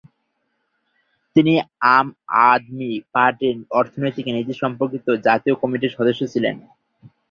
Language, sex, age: Bengali, male, 19-29